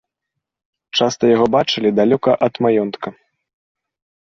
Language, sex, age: Belarusian, male, 19-29